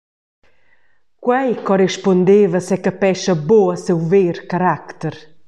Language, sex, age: Romansh, female, 40-49